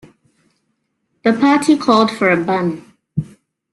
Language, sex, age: English, female, 30-39